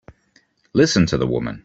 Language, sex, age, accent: English, male, 30-39, England English